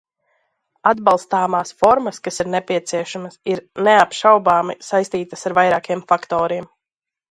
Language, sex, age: Latvian, female, 19-29